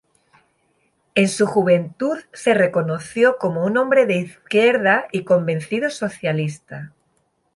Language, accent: Spanish, España: Sur peninsular (Andalucia, Extremadura, Murcia)